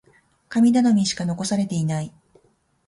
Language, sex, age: Japanese, female, 40-49